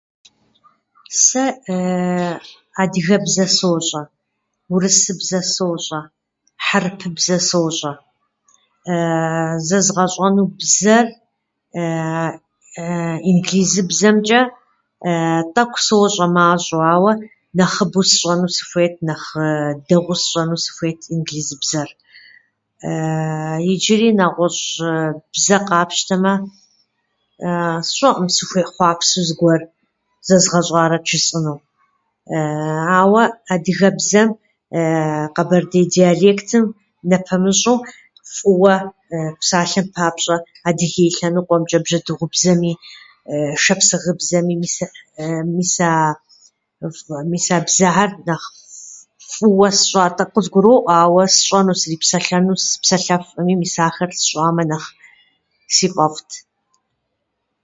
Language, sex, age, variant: Kabardian, female, 50-59, Адыгэбзэ (Къэбэрдей, Кирил, псоми зэдай)